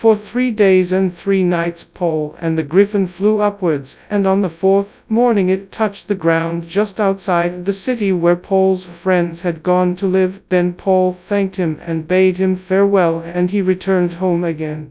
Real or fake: fake